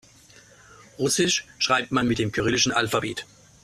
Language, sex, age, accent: German, male, 40-49, Deutschland Deutsch